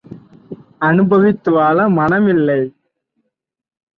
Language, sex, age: Tamil, male, 19-29